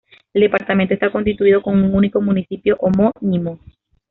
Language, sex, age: Spanish, female, 19-29